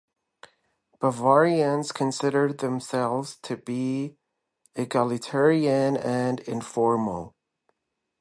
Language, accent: English, United States English